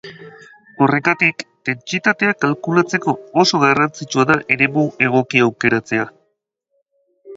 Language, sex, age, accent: Basque, male, 30-39, Mendebalekoa (Araba, Bizkaia, Gipuzkoako mendebaleko herri batzuk)